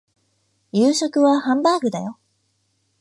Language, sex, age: Japanese, female, 19-29